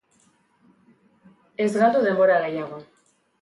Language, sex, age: Basque, female, 40-49